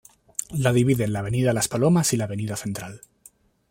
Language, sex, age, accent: Spanish, male, 19-29, España: Centro-Sur peninsular (Madrid, Toledo, Castilla-La Mancha)